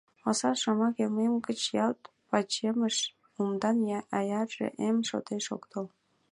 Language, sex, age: Mari, female, 19-29